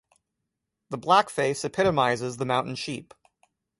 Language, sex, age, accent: English, male, 30-39, United States English